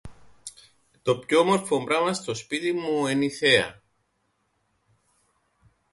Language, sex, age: Greek, male, 40-49